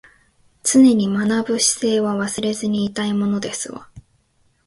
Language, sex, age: Japanese, female, 19-29